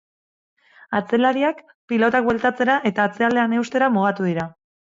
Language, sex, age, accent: Basque, female, 30-39, Mendebalekoa (Araba, Bizkaia, Gipuzkoako mendebaleko herri batzuk)